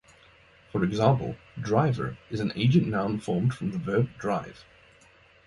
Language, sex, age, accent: English, male, 30-39, Southern African (South Africa, Zimbabwe, Namibia)